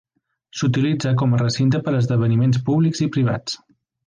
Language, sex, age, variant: Catalan, male, 19-29, Central